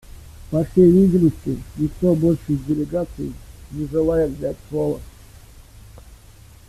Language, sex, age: Russian, male, 40-49